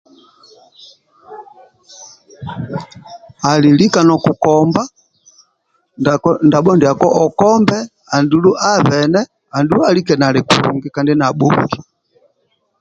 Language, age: Amba (Uganda), 50-59